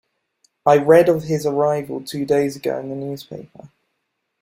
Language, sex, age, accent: English, male, 19-29, England English